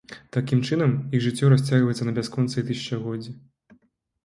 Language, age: Belarusian, 19-29